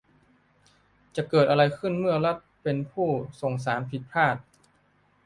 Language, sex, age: Thai, male, 19-29